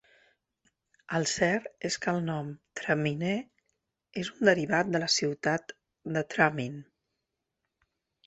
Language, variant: Catalan, Central